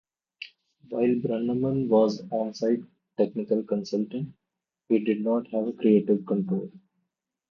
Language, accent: English, India and South Asia (India, Pakistan, Sri Lanka)